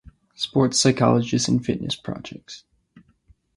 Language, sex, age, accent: English, male, 19-29, United States English